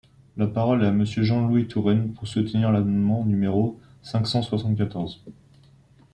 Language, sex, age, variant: French, male, under 19, Français de métropole